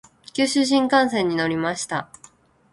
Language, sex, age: Japanese, female, 19-29